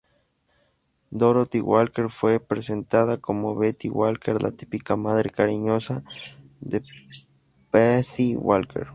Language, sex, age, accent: Spanish, male, 19-29, México